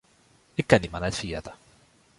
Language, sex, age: Western Frisian, male, 19-29